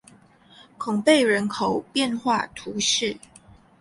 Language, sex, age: Chinese, female, under 19